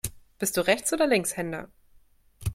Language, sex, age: German, female, 30-39